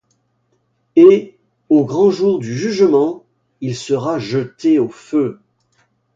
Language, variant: French, Français de métropole